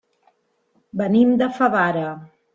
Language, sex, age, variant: Catalan, female, 50-59, Central